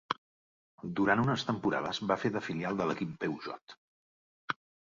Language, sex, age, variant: Catalan, male, 50-59, Central